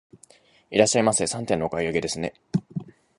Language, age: Japanese, 19-29